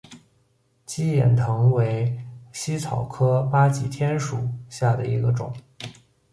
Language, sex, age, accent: Chinese, male, 19-29, 出生地：北京市